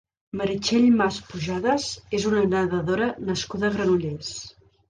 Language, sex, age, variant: Catalan, female, 40-49, Central